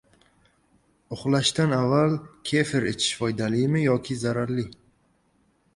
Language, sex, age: Uzbek, male, 19-29